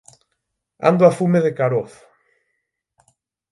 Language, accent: Galician, Atlántico (seseo e gheada); Normativo (estándar)